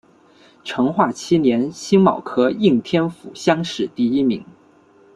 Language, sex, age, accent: Chinese, male, 19-29, 出生地：广东省